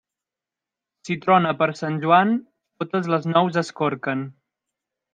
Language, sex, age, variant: Catalan, male, 19-29, Central